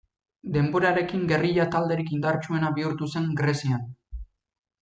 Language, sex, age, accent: Basque, male, 19-29, Mendebalekoa (Araba, Bizkaia, Gipuzkoako mendebaleko herri batzuk)